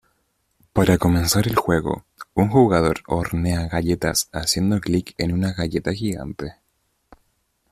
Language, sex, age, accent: Spanish, male, 19-29, Chileno: Chile, Cuyo